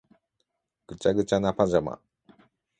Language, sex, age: Japanese, male, 19-29